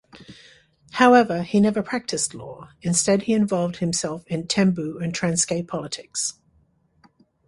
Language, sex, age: English, female, 60-69